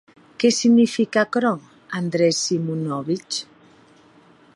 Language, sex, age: Occitan, female, 40-49